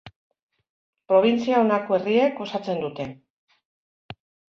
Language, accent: Basque, Mendebalekoa (Araba, Bizkaia, Gipuzkoako mendebaleko herri batzuk)